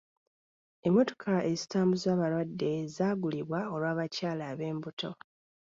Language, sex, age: Ganda, female, 30-39